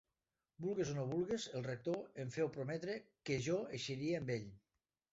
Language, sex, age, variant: Catalan, male, 50-59, Nord-Occidental